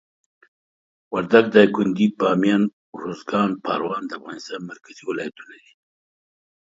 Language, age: Pashto, 50-59